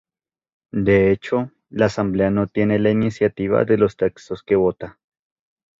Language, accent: Spanish, Andino-Pacífico: Colombia, Perú, Ecuador, oeste de Bolivia y Venezuela andina